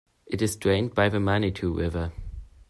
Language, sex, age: English, male, under 19